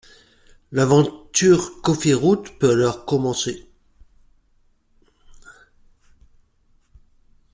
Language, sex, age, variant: French, male, 50-59, Français de métropole